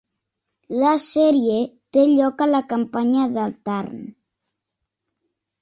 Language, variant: Catalan, Central